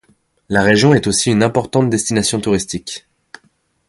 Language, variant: French, Français de métropole